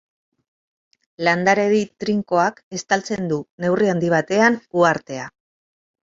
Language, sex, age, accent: Basque, female, 50-59, Mendebalekoa (Araba, Bizkaia, Gipuzkoako mendebaleko herri batzuk)